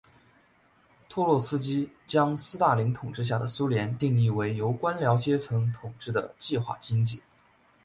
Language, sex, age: Chinese, male, 19-29